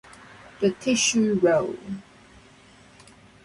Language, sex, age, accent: English, female, 19-29, Hong Kong English